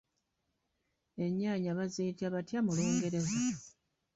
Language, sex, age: Ganda, female, 40-49